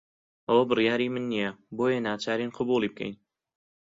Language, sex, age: Central Kurdish, male, under 19